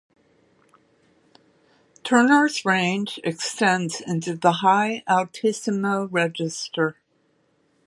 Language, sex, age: English, female, 60-69